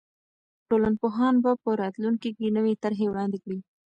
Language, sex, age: Pashto, female, 19-29